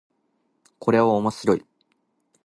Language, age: Japanese, 19-29